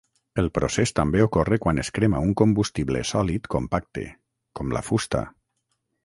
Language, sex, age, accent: Catalan, male, 40-49, valencià